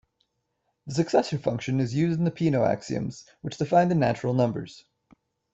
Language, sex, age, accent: English, male, 19-29, United States English